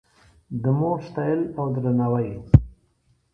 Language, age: Pashto, 40-49